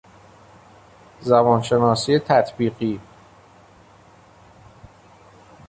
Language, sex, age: Persian, male, 19-29